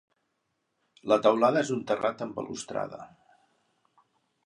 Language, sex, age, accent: Catalan, male, 60-69, Neutre